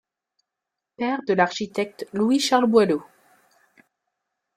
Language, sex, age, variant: French, female, 30-39, Français de métropole